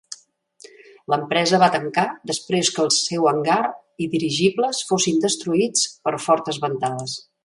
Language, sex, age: Catalan, female, 60-69